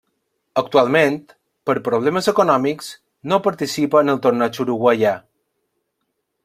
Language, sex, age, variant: Catalan, male, 30-39, Balear